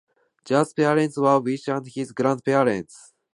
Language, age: English, 19-29